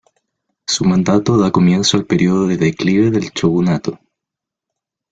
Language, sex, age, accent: Spanish, male, 19-29, Chileno: Chile, Cuyo